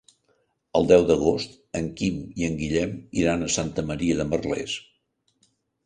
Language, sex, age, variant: Catalan, male, 70-79, Central